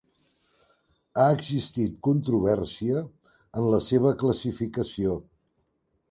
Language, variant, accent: Catalan, Central, balear